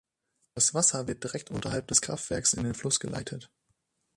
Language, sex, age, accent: German, female, 19-29, Deutschland Deutsch